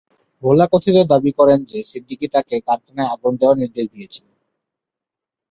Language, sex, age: Bengali, male, 19-29